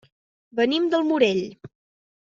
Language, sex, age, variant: Catalan, female, 19-29, Central